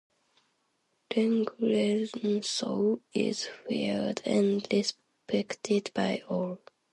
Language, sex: English, female